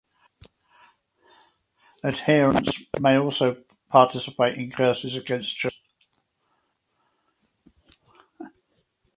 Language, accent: English, England English